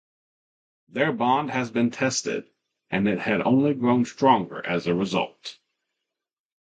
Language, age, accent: English, 30-39, United States English